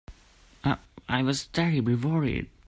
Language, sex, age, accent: English, male, 19-29, United States English